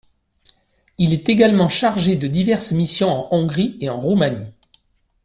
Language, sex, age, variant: French, male, 40-49, Français de métropole